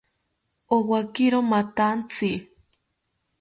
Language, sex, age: South Ucayali Ashéninka, female, under 19